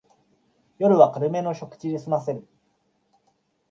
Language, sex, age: Japanese, male, 30-39